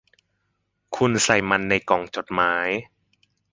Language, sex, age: Thai, male, 19-29